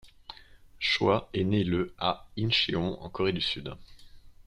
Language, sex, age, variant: French, male, 19-29, Français de métropole